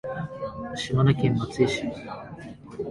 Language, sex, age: Japanese, male, 19-29